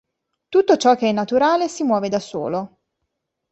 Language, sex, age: Italian, female, 30-39